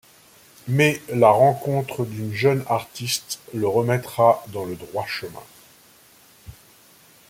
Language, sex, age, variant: French, male, 50-59, Français de métropole